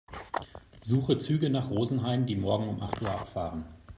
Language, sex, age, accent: German, male, 40-49, Deutschland Deutsch